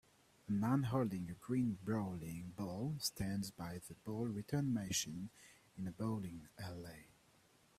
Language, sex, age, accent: English, male, 30-39, Canadian English